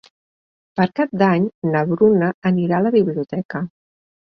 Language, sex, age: Catalan, female, 40-49